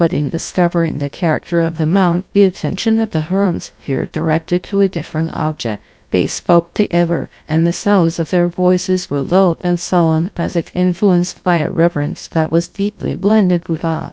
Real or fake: fake